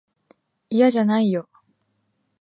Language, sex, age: Japanese, female, 19-29